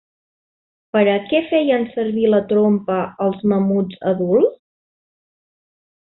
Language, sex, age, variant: Catalan, female, 40-49, Central